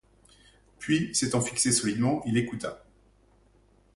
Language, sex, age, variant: French, male, 40-49, Français de métropole